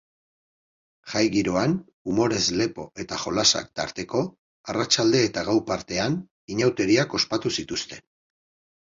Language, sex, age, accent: Basque, male, 40-49, Erdialdekoa edo Nafarra (Gipuzkoa, Nafarroa)